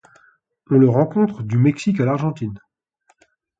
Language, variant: French, Français de métropole